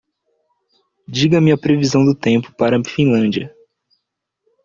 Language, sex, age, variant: Portuguese, male, 19-29, Portuguese (Brasil)